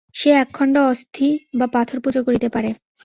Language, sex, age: Bengali, female, 19-29